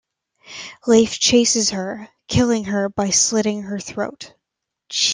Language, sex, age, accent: English, female, 19-29, United States English